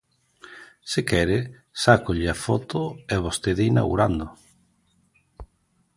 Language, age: Galician, 50-59